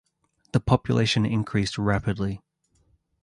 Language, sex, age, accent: English, male, 30-39, Australian English